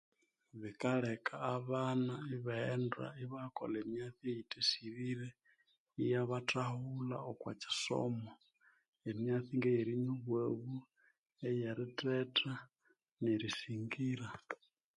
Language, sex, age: Konzo, male, 19-29